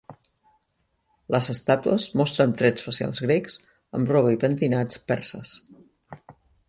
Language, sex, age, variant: Catalan, female, 50-59, Central